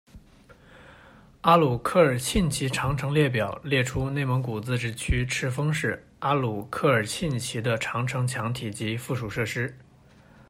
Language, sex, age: Chinese, male, 19-29